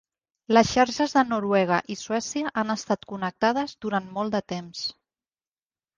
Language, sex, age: Catalan, female, 40-49